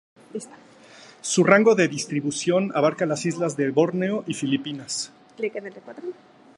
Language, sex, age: Spanish, male, 50-59